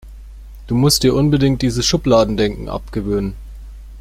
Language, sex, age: German, male, 30-39